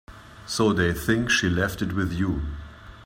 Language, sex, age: English, male, 50-59